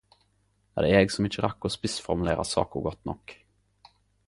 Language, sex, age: Norwegian Nynorsk, male, 19-29